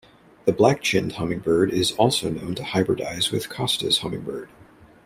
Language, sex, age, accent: English, male, 30-39, United States English